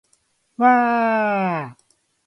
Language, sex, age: Japanese, male, 30-39